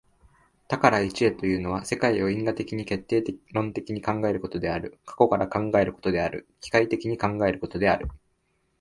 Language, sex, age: Japanese, male, 19-29